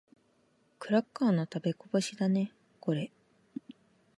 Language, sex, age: Japanese, female, 19-29